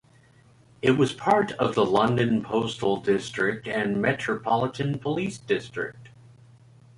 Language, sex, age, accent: English, male, 40-49, United States English